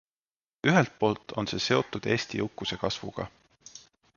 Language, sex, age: Estonian, male, 30-39